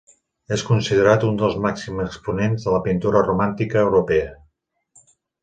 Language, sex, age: Catalan, male, 40-49